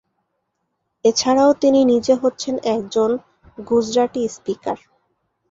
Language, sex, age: Bengali, female, 19-29